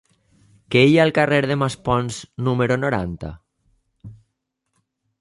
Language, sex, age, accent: Catalan, male, 40-49, valencià